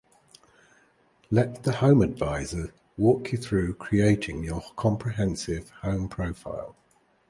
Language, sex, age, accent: English, male, 60-69, England English